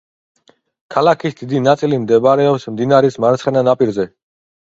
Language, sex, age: Georgian, male, 30-39